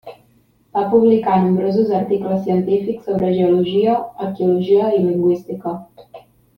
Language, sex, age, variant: Catalan, female, 19-29, Central